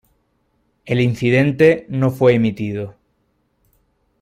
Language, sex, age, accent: Spanish, male, 19-29, España: Norte peninsular (Asturias, Castilla y León, Cantabria, País Vasco, Navarra, Aragón, La Rioja, Guadalajara, Cuenca)